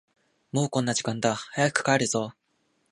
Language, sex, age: Japanese, male, 19-29